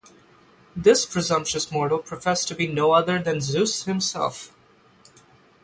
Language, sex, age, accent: English, male, 19-29, United States English; England English; India and South Asia (India, Pakistan, Sri Lanka)